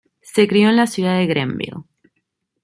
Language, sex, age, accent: Spanish, female, 19-29, Rioplatense: Argentina, Uruguay, este de Bolivia, Paraguay